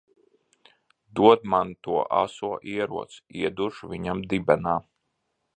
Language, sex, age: Latvian, male, 30-39